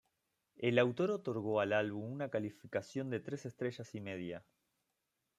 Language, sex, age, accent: Spanish, male, 30-39, Rioplatense: Argentina, Uruguay, este de Bolivia, Paraguay